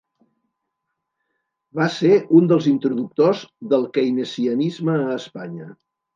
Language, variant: Catalan, Septentrional